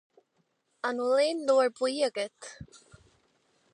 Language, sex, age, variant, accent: Irish, female, 19-29, Gaeilge Uladh, Cainteoir líofa, ní ó dhúchas